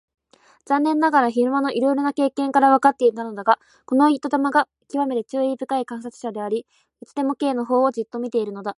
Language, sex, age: Japanese, female, 19-29